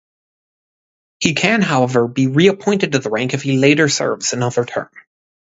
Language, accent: English, United States English; Midwestern